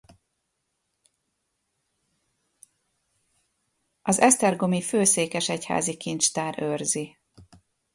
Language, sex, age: Hungarian, female, 50-59